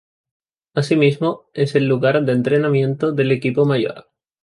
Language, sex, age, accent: Spanish, male, 19-29, España: Norte peninsular (Asturias, Castilla y León, Cantabria, País Vasco, Navarra, Aragón, La Rioja, Guadalajara, Cuenca)